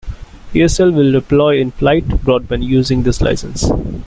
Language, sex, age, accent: English, male, 19-29, India and South Asia (India, Pakistan, Sri Lanka)